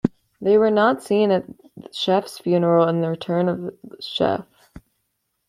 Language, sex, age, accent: English, female, under 19, United States English